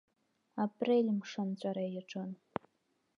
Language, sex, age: Abkhazian, female, under 19